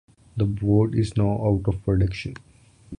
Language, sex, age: English, male, 19-29